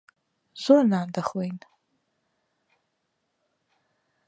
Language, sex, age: Central Kurdish, female, 30-39